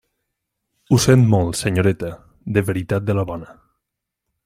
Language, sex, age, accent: Catalan, male, 19-29, valencià